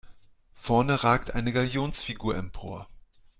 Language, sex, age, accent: German, male, 40-49, Deutschland Deutsch